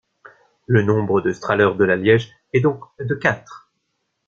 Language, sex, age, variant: French, male, 19-29, Français de métropole